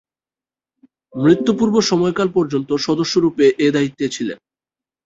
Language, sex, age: Bengali, male, 19-29